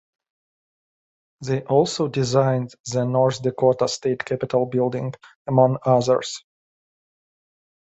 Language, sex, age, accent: English, male, 30-39, Irish English